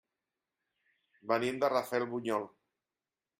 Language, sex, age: Catalan, male, 50-59